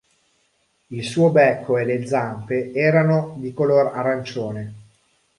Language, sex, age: Italian, male, 40-49